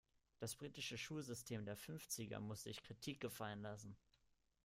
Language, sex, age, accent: German, male, 19-29, Deutschland Deutsch